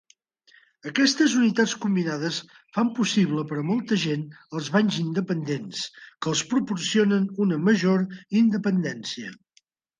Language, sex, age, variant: Catalan, male, 50-59, Central